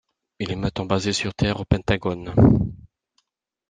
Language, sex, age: French, male, 30-39